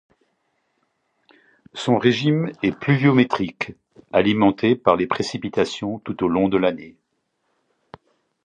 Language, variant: French, Français de métropole